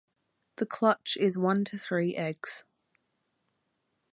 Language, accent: English, Australian English